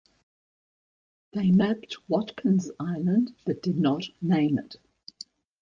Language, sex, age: English, female, 70-79